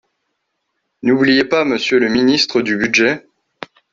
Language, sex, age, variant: French, male, 30-39, Français de métropole